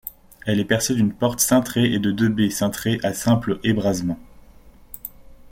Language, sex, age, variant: French, male, 19-29, Français de métropole